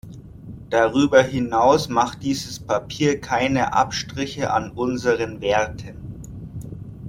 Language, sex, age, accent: German, male, 30-39, Deutschland Deutsch